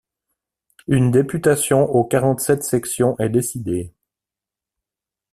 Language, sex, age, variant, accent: French, male, 40-49, Français d'Europe, Français de Suisse